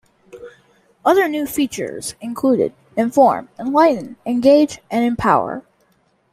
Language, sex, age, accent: English, male, under 19, United States English